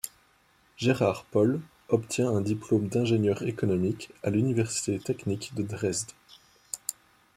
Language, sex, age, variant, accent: French, male, 19-29, Français d'Europe, Français de Belgique